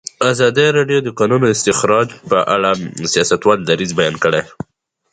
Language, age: Pashto, 19-29